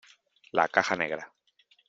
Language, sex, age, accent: Spanish, male, 19-29, España: Sur peninsular (Andalucia, Extremadura, Murcia)